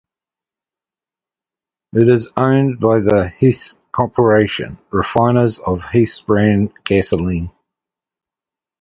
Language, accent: English, New Zealand English